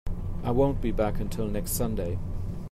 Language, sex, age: English, male, 40-49